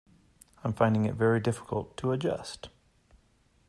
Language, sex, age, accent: English, male, 30-39, United States English